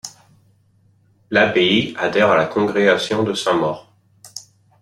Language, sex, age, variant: French, male, 30-39, Français de métropole